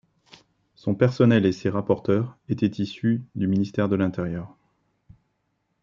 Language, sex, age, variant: French, male, 40-49, Français de métropole